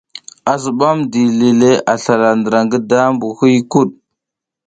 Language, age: South Giziga, 30-39